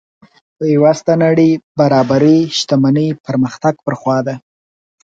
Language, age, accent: Pashto, 19-29, کندهارۍ لهجه